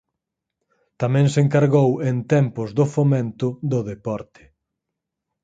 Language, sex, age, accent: Galician, male, 30-39, Normativo (estándar)